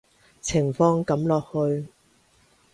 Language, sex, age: Cantonese, female, 30-39